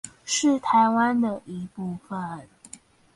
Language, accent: Chinese, 出生地：新北市